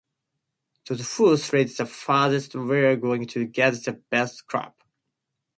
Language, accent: English, United States English